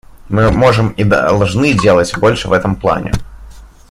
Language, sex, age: Russian, male, 19-29